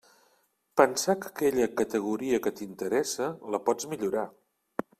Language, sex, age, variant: Catalan, male, 50-59, Central